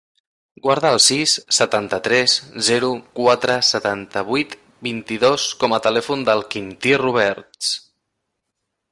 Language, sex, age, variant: Catalan, male, 19-29, Central